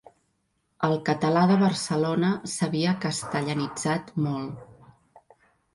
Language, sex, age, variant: Catalan, female, 50-59, Central